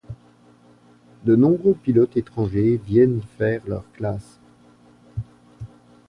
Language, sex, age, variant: French, male, 50-59, Français de métropole